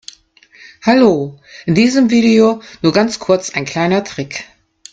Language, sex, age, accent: German, female, 50-59, Deutschland Deutsch